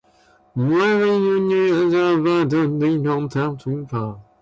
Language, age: English, 19-29